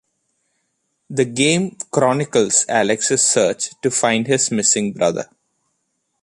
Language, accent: English, India and South Asia (India, Pakistan, Sri Lanka)